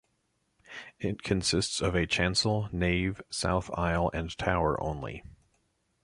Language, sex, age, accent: English, male, 30-39, United States English